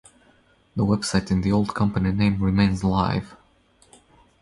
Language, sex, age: English, male, 30-39